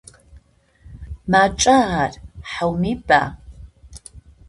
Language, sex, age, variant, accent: Adyghe, female, 50-59, Адыгабзэ (Кирил, пстэумэ зэдыряе), Бжъэдыгъу (Bjeduğ)